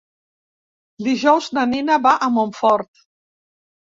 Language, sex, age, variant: Catalan, female, 70-79, Central